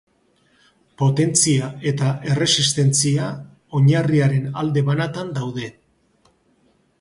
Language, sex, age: Basque, male, 50-59